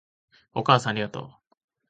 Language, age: Japanese, 19-29